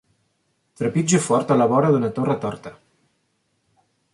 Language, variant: Catalan, Central